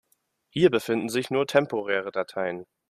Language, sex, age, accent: German, male, 19-29, Deutschland Deutsch